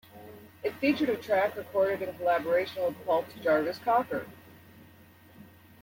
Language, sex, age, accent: English, female, 40-49, United States English